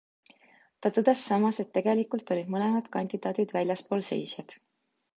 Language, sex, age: Estonian, female, 19-29